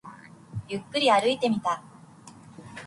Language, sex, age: Japanese, female, 19-29